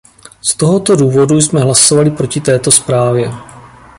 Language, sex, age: Czech, male, 40-49